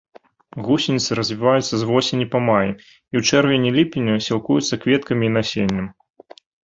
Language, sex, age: Belarusian, male, 30-39